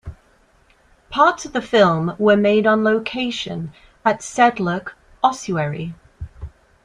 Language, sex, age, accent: English, female, 40-49, England English